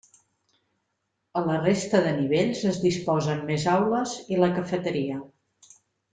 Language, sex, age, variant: Catalan, female, 50-59, Central